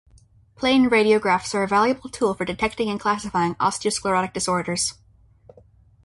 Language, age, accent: English, under 19, United States English